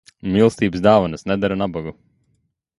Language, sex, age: Latvian, male, 19-29